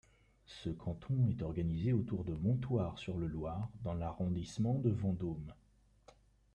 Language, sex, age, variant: French, male, 30-39, Français de métropole